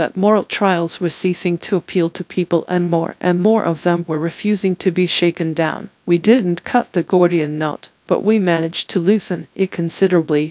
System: TTS, GradTTS